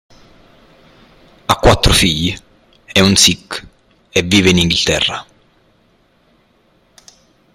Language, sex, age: Italian, male, 30-39